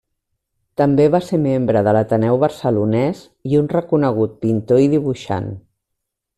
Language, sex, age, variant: Catalan, female, 50-59, Central